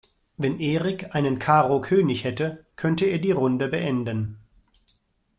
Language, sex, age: German, male, 50-59